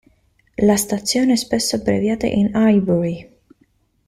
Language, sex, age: Italian, female, 19-29